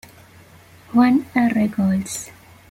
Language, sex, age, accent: Spanish, female, 19-29, Caribe: Cuba, Venezuela, Puerto Rico, República Dominicana, Panamá, Colombia caribeña, México caribeño, Costa del golfo de México